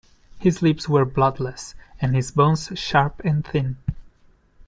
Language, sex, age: English, male, 30-39